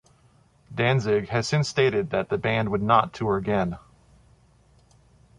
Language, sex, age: English, male, 40-49